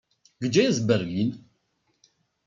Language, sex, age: Polish, male, 30-39